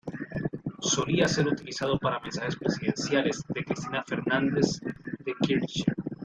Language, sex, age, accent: Spanish, male, 19-29, América central